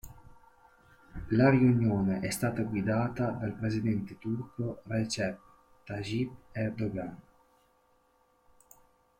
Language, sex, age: Italian, male, 30-39